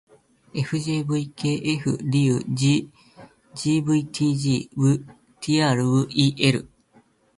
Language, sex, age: Japanese, male, 19-29